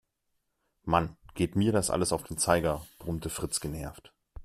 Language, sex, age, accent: German, male, 30-39, Deutschland Deutsch